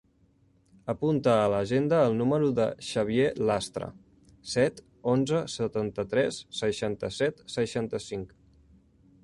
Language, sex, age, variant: Catalan, male, 19-29, Central